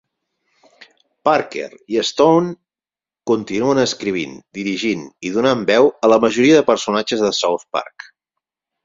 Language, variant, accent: Catalan, Central, Barceloní